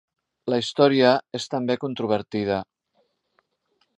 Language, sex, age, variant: Catalan, male, 60-69, Central